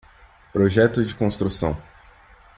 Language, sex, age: Portuguese, male, 19-29